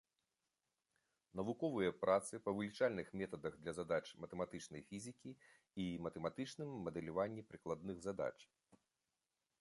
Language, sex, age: Belarusian, male, 50-59